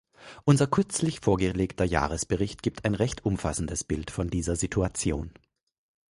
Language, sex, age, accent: German, male, 40-49, Deutschland Deutsch